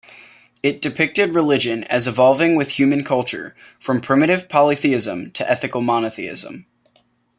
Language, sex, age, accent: English, male, under 19, United States English